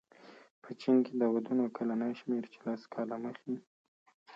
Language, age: Pashto, 30-39